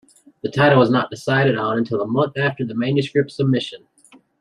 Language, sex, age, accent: English, male, 30-39, United States English